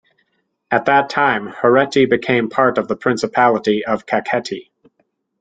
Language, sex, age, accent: English, male, 30-39, United States English